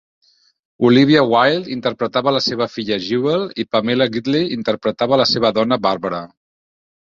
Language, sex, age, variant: Catalan, male, 40-49, Central